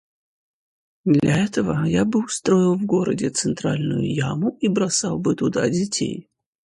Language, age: Russian, 30-39